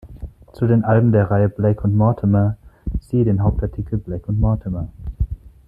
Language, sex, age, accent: German, male, 30-39, Deutschland Deutsch